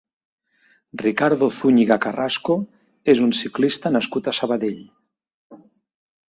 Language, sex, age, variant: Catalan, male, 50-59, Nord-Occidental